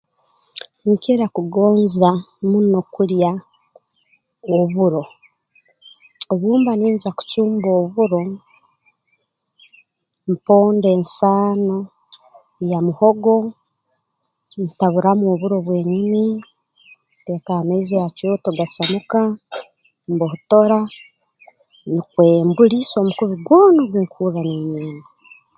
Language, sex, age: Tooro, female, 30-39